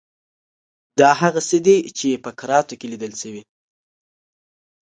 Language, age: Pashto, 19-29